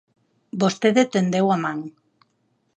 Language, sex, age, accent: Galician, female, 30-39, Normativo (estándar)